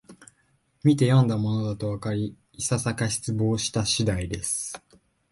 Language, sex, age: Japanese, male, 19-29